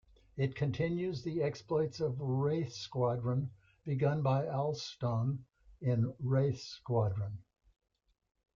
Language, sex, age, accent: English, male, 80-89, United States English